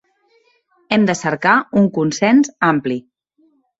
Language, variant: Catalan, Central